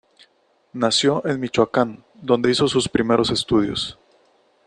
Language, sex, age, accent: Spanish, male, 30-39, México